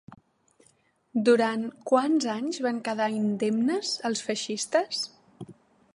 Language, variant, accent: Catalan, Central, central